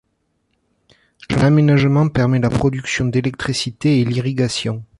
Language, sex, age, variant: French, male, 30-39, Français de métropole